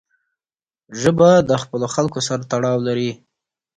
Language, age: Pashto, 40-49